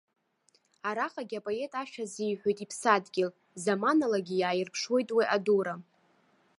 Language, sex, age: Abkhazian, female, under 19